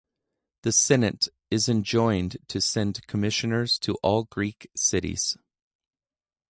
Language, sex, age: English, male, 30-39